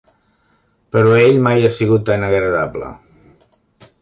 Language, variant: Catalan, Central